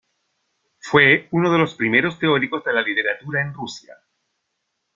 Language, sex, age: Spanish, male, 50-59